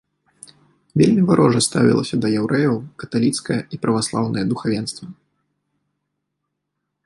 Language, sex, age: Belarusian, male, 19-29